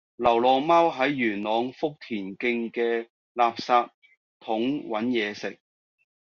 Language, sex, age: Cantonese, male, 40-49